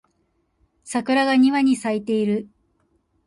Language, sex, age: Japanese, female, 30-39